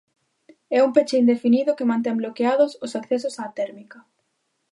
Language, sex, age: Galician, female, 19-29